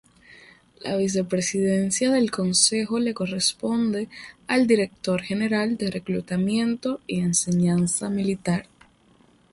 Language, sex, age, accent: Spanish, female, under 19, Caribe: Cuba, Venezuela, Puerto Rico, República Dominicana, Panamá, Colombia caribeña, México caribeño, Costa del golfo de México